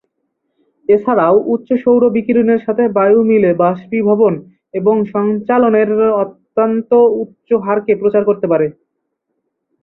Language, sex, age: Bengali, male, 19-29